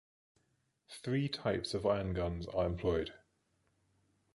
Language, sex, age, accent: English, male, 30-39, England English